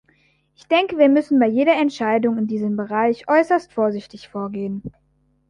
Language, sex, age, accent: German, male, under 19, Deutschland Deutsch